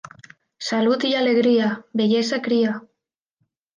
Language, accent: Catalan, valencià